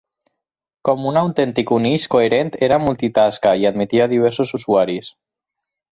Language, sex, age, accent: Catalan, male, under 19, valencià